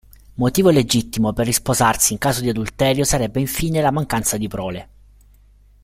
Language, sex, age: Italian, male, 30-39